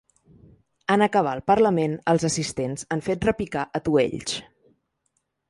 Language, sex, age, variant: Catalan, female, 19-29, Central